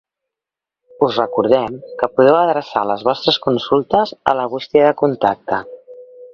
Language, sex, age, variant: Catalan, female, 50-59, Central